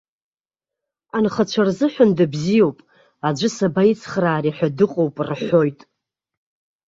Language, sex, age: Abkhazian, female, 30-39